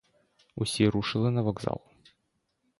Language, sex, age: Ukrainian, male, 19-29